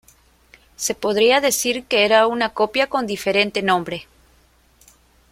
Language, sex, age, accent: Spanish, female, 30-39, Andino-Pacífico: Colombia, Perú, Ecuador, oeste de Bolivia y Venezuela andina